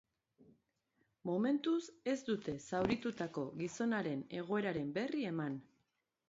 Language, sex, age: Basque, female, 40-49